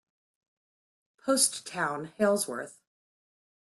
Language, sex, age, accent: English, female, 30-39, United States English